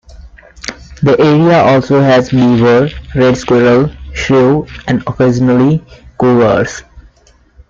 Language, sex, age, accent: English, male, under 19, India and South Asia (India, Pakistan, Sri Lanka)